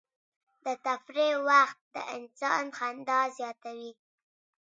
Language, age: Pashto, 30-39